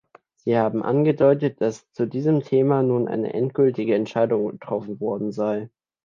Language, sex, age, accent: German, male, under 19, Deutschland Deutsch